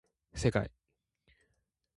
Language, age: Japanese, 19-29